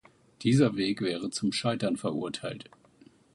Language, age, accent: German, 50-59, Deutschland Deutsch